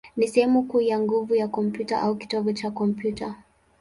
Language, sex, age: Swahili, female, 19-29